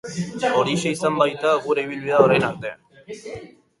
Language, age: Basque, under 19